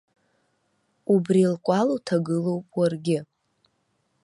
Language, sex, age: Abkhazian, female, under 19